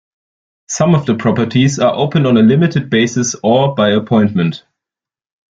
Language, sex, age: English, male, under 19